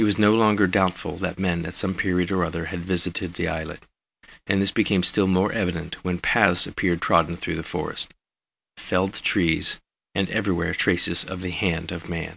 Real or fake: real